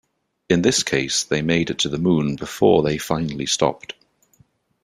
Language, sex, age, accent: English, male, 30-39, England English